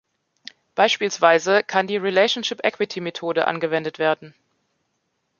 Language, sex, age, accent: German, female, 30-39, Deutschland Deutsch